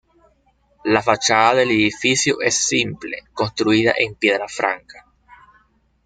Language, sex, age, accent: Spanish, male, 19-29, Caribe: Cuba, Venezuela, Puerto Rico, República Dominicana, Panamá, Colombia caribeña, México caribeño, Costa del golfo de México